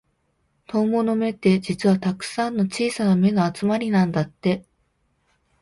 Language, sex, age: Japanese, female, 19-29